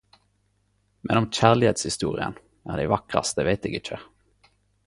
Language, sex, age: Norwegian Nynorsk, male, 19-29